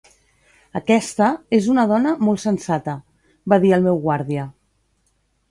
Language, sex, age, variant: Catalan, female, 40-49, Central